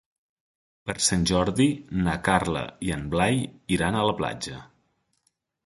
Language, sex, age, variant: Catalan, male, 19-29, Central